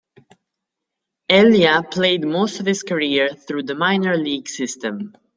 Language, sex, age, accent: English, male, under 19, United States English